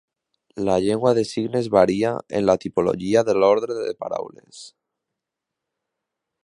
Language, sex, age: Catalan, male, under 19